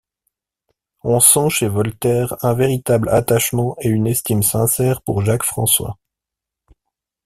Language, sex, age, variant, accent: French, male, 40-49, Français d'Europe, Français de Suisse